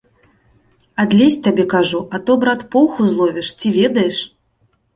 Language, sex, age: Belarusian, female, 30-39